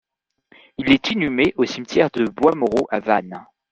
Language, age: French, 19-29